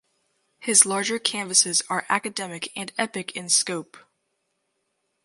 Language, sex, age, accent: English, female, under 19, United States English